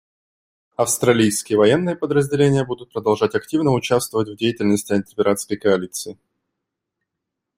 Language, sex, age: Russian, male, 19-29